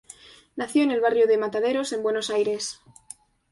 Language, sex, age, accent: Spanish, female, 19-29, España: Centro-Sur peninsular (Madrid, Toledo, Castilla-La Mancha)